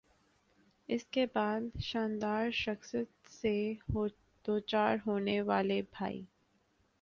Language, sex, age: Urdu, female, 19-29